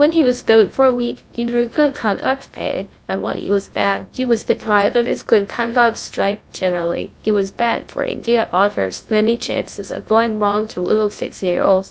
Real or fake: fake